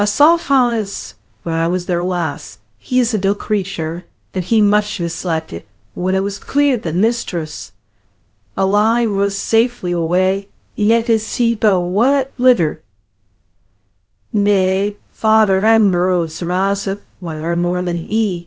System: TTS, VITS